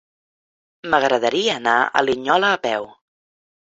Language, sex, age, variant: Catalan, female, 19-29, Central